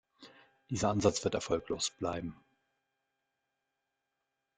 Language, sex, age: German, male, 50-59